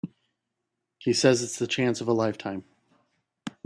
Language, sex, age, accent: English, male, 40-49, United States English